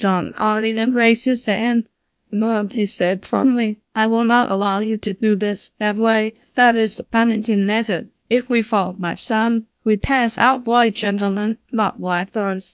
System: TTS, GlowTTS